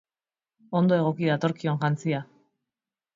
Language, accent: Basque, Erdialdekoa edo Nafarra (Gipuzkoa, Nafarroa)